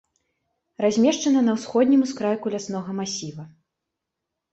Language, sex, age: Belarusian, female, 19-29